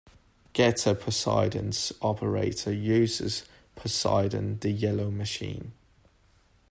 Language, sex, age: English, male, 19-29